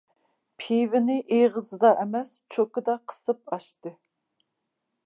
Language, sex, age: Uyghur, female, 40-49